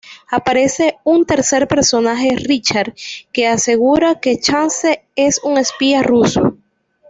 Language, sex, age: Spanish, female, 19-29